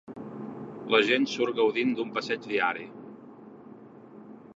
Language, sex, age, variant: Catalan, male, 30-39, Central